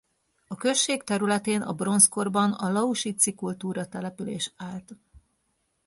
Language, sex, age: Hungarian, female, 40-49